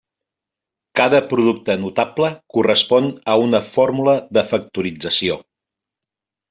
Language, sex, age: Catalan, male, 50-59